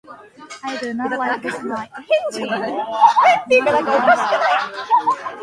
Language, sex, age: English, female, 19-29